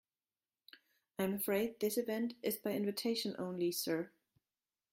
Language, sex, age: English, female, 40-49